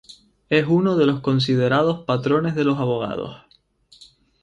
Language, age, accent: Spanish, 19-29, España: Islas Canarias